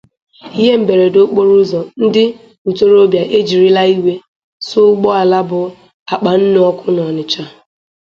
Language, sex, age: Igbo, female, under 19